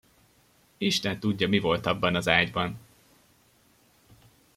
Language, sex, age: Hungarian, male, 19-29